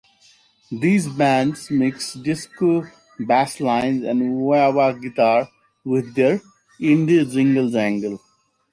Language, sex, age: English, male, 40-49